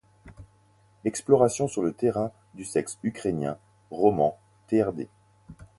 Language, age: French, 30-39